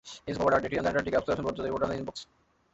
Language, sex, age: English, male, 19-29